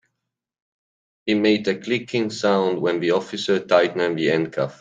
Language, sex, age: English, male, 30-39